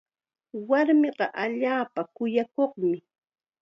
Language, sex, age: Chiquián Ancash Quechua, female, 30-39